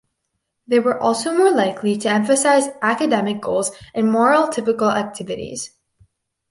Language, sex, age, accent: English, female, under 19, United States English